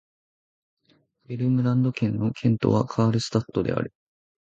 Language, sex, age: Japanese, male, 19-29